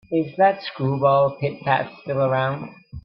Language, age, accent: English, 19-29, United States English